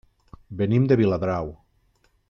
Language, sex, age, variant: Catalan, male, 40-49, Nord-Occidental